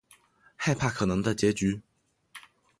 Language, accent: Chinese, 出生地：浙江省